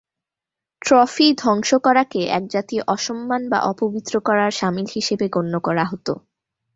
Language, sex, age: Bengali, female, 19-29